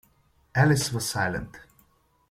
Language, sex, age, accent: English, male, 19-29, United States English